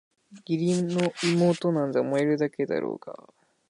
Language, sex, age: Japanese, male, 19-29